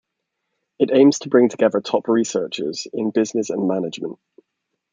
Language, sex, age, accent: English, male, 19-29, England English